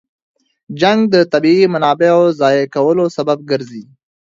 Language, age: Pashto, under 19